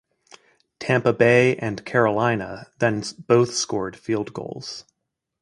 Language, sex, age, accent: English, male, 30-39, United States English